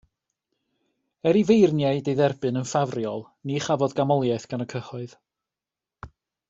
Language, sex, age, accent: Welsh, male, 30-39, Y Deyrnas Unedig Cymraeg